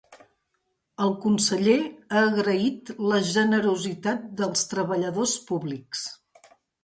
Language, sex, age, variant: Catalan, female, 60-69, Central